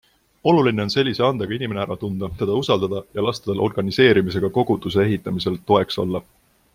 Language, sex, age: Estonian, male, 19-29